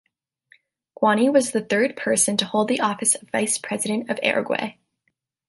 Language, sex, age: English, female, 19-29